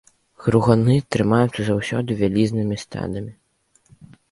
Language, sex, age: Belarusian, male, under 19